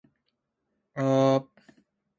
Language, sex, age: Japanese, male, 19-29